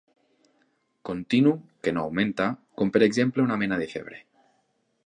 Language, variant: Catalan, Nord-Occidental